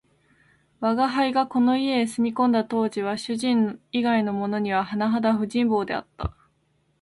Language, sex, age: Japanese, female, 19-29